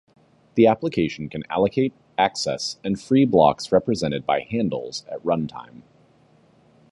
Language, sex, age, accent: English, male, 30-39, United States English